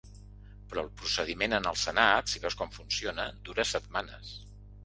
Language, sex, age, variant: Catalan, male, 50-59, Central